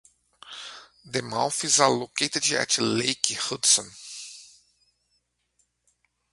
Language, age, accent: English, 40-49, United States English